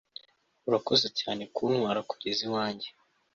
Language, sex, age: Kinyarwanda, male, under 19